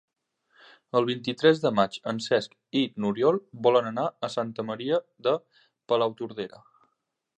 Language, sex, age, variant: Catalan, male, 19-29, Nord-Occidental